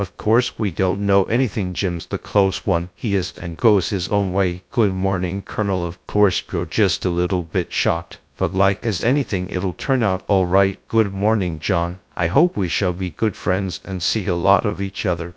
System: TTS, GradTTS